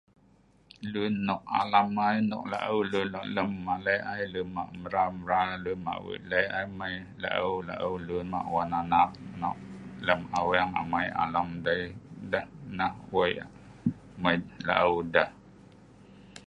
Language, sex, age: Sa'ban, female, 60-69